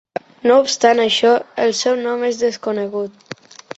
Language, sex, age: Catalan, female, 40-49